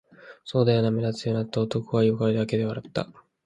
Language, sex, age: Japanese, male, 19-29